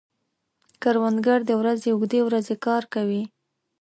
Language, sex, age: Pashto, female, 19-29